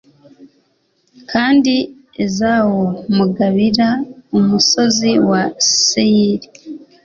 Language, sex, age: Kinyarwanda, female, 19-29